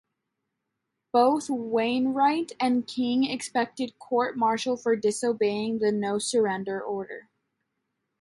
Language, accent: English, United States English